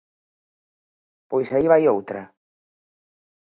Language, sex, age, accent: Galician, female, 50-59, Atlántico (seseo e gheada)